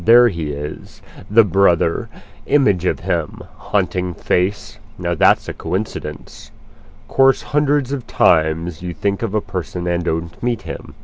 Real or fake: real